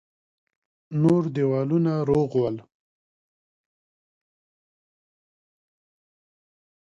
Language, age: Pashto, 40-49